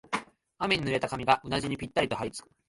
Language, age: Japanese, 19-29